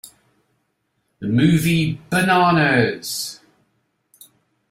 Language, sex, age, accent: English, male, 50-59, England English